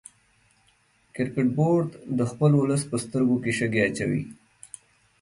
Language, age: Pashto, 19-29